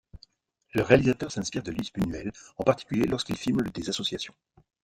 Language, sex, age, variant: French, male, 50-59, Français de métropole